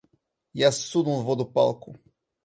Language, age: Russian, 19-29